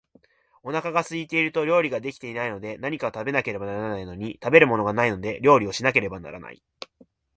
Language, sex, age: Japanese, male, 19-29